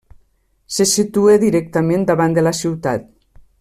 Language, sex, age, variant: Catalan, female, 50-59, Nord-Occidental